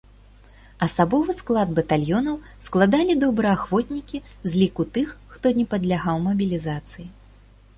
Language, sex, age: Belarusian, female, 30-39